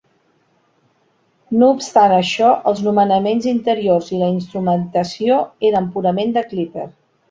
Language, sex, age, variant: Catalan, female, 50-59, Central